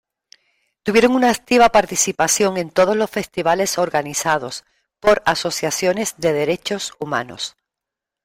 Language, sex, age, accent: Spanish, female, 50-59, España: Sur peninsular (Andalucia, Extremadura, Murcia)